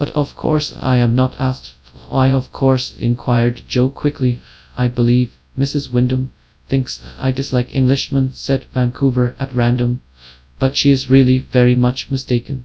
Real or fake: fake